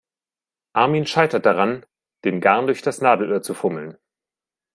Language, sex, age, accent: German, male, 19-29, Deutschland Deutsch